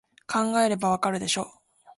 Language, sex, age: Japanese, female, 19-29